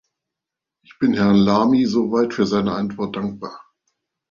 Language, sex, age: German, male, 50-59